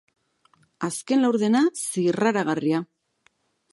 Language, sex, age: Basque, female, 40-49